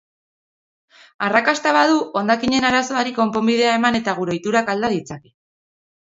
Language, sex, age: Basque, female, 30-39